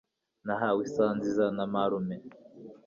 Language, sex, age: Kinyarwanda, male, 19-29